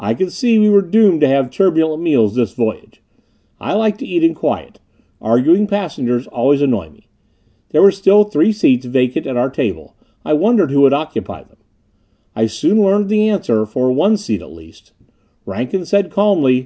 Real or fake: real